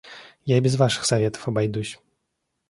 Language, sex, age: Russian, male, 19-29